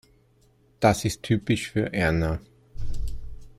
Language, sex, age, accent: German, male, 40-49, Österreichisches Deutsch